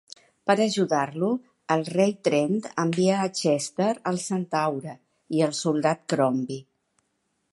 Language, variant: Catalan, Central